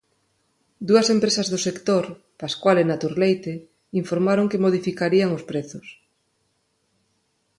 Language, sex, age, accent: Galician, female, 40-49, Neofalante